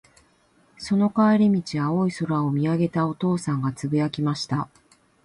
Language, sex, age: Japanese, female, 50-59